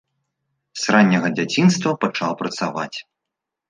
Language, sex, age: Belarusian, male, 19-29